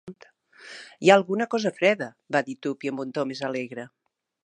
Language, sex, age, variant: Catalan, female, 50-59, Central